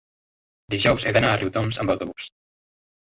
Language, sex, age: Catalan, male, under 19